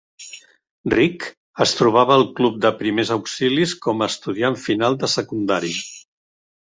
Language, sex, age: Catalan, male, 60-69